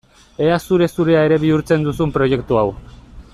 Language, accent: Basque, Erdialdekoa edo Nafarra (Gipuzkoa, Nafarroa)